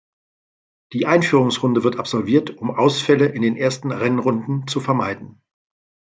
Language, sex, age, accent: German, male, 50-59, Deutschland Deutsch